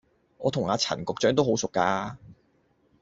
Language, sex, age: Cantonese, male, 30-39